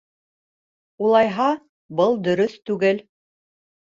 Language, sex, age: Bashkir, female, 30-39